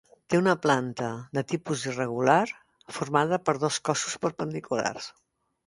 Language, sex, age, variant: Catalan, female, 70-79, Central